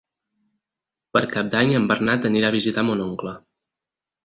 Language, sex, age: Catalan, male, 19-29